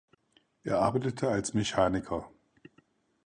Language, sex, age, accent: German, male, 50-59, Deutschland Deutsch